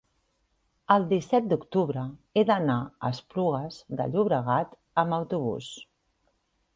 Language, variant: Catalan, Central